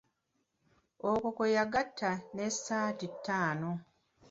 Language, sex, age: Ganda, female, 40-49